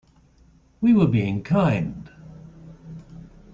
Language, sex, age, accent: English, male, 60-69, England English